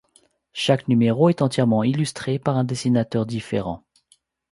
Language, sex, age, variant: French, male, 40-49, Français de métropole